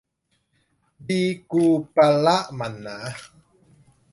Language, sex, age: Thai, male, 19-29